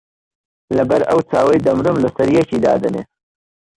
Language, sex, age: Central Kurdish, male, 30-39